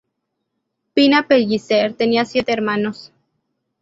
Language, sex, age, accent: Spanish, female, under 19, México